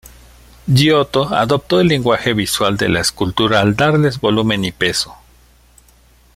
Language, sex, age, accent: Spanish, male, 40-49, México